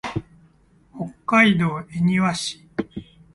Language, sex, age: Japanese, male, 30-39